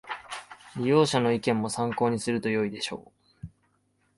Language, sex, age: Japanese, male, 19-29